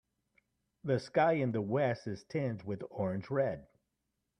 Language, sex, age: English, male, 50-59